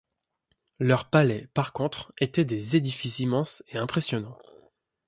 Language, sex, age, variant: French, male, 30-39, Français de métropole